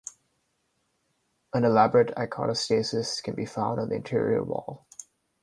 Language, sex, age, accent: English, male, 19-29, India and South Asia (India, Pakistan, Sri Lanka)